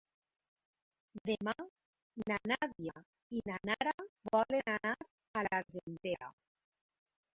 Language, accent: Catalan, valencià